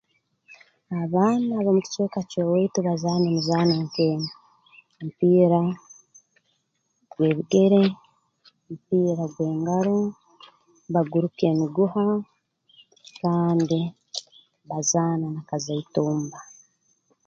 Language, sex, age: Tooro, female, 30-39